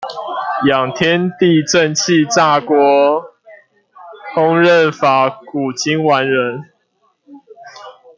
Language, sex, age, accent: Chinese, male, 19-29, 出生地：新北市